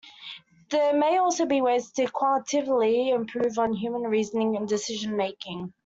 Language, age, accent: English, under 19, Australian English